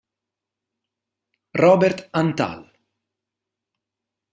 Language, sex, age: Italian, male, 30-39